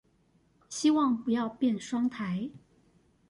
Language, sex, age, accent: Chinese, female, 40-49, 出生地：臺北市